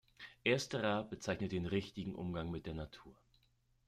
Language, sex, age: German, male, 30-39